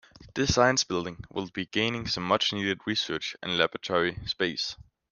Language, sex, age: English, male, under 19